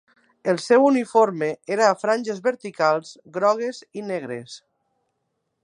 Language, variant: Catalan, Nord-Occidental